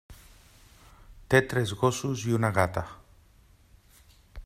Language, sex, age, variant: Catalan, male, 40-49, Central